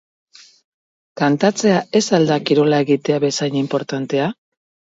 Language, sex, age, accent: Basque, female, 40-49, Mendebalekoa (Araba, Bizkaia, Gipuzkoako mendebaleko herri batzuk)